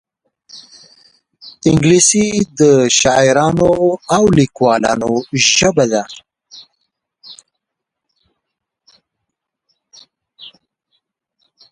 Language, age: Pashto, 30-39